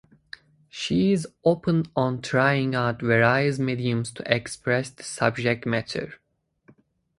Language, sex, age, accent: English, male, 19-29, United States English